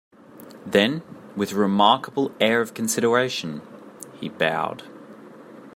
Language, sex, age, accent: English, male, 19-29, Australian English